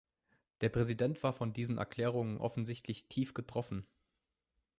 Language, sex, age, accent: German, male, 19-29, Deutschland Deutsch